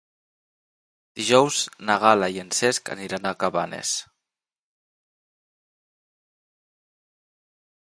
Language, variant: Catalan, Nord-Occidental